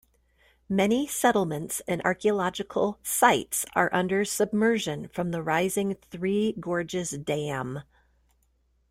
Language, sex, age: English, female, 50-59